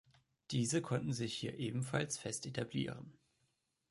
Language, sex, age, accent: German, male, 19-29, Deutschland Deutsch